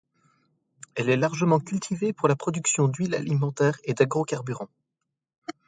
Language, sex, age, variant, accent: French, male, 30-39, Français d'Europe, Français de Belgique